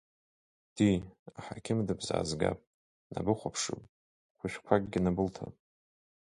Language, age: Abkhazian, 19-29